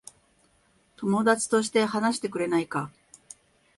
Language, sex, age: Japanese, female, 50-59